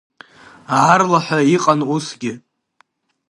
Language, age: Abkhazian, under 19